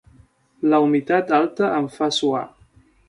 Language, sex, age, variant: Catalan, male, 19-29, Central